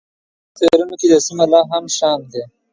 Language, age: Pashto, 19-29